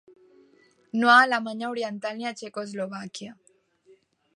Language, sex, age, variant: Catalan, female, 19-29, Central